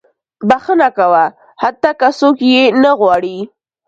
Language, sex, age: Pashto, female, 19-29